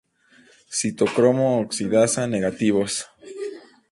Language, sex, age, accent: Spanish, male, 19-29, México